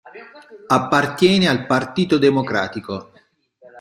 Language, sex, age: Italian, male, 40-49